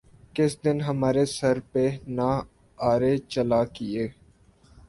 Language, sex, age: Urdu, male, 19-29